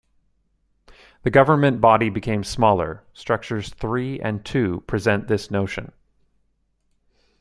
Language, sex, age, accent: English, male, 40-49, Canadian English